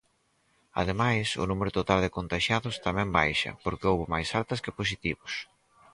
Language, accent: Galician, Normativo (estándar)